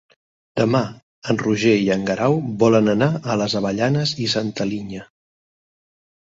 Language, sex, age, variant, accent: Catalan, male, 30-39, Central, Barcelona